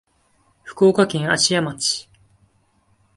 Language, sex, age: Japanese, male, 19-29